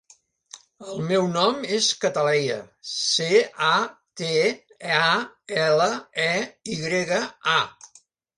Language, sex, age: Catalan, male, 70-79